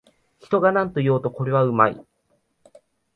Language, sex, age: Japanese, male, 19-29